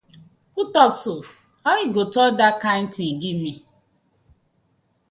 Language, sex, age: Nigerian Pidgin, female, 40-49